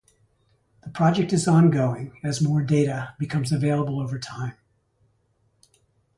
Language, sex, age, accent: English, male, 70-79, United States English